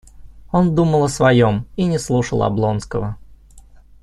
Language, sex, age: Russian, male, 30-39